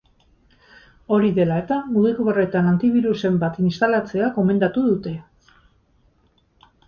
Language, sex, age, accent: Basque, female, 50-59, Erdialdekoa edo Nafarra (Gipuzkoa, Nafarroa)